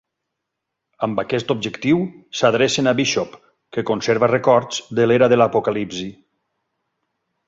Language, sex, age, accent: Catalan, male, 50-59, valencià